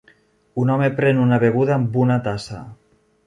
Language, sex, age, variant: Catalan, male, 30-39, Nord-Occidental